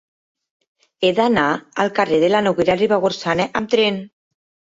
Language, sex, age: Catalan, female, 40-49